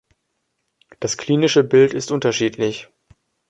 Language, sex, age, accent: German, male, under 19, Deutschland Deutsch